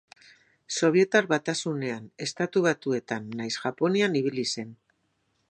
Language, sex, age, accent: Basque, female, 60-69, Mendebalekoa (Araba, Bizkaia, Gipuzkoako mendebaleko herri batzuk)